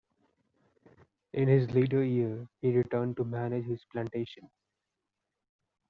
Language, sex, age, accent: English, male, 19-29, India and South Asia (India, Pakistan, Sri Lanka)